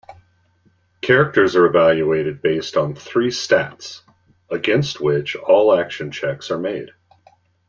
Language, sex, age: English, male, 40-49